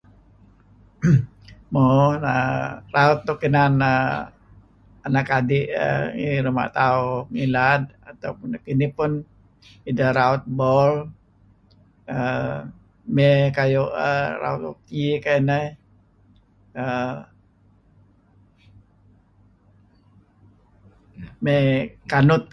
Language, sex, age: Kelabit, male, 70-79